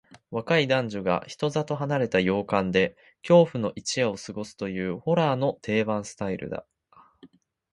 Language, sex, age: Japanese, male, under 19